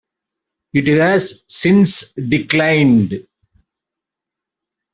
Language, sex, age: English, male, 60-69